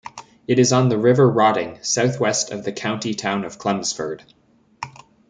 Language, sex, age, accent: English, male, 19-29, Canadian English